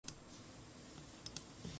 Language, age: Chinese, 19-29